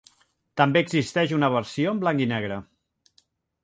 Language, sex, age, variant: Catalan, male, 50-59, Central